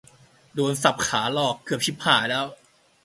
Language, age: Thai, under 19